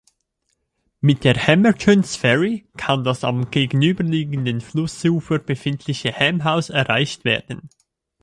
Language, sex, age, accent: German, male, 19-29, Schweizerdeutsch